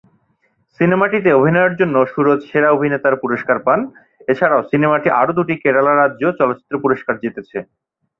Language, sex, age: Bengali, male, 30-39